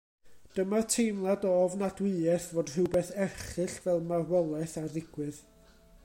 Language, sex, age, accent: Welsh, male, 40-49, Y Deyrnas Unedig Cymraeg